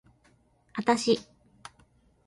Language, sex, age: Japanese, female, 19-29